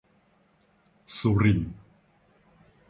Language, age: Thai, 19-29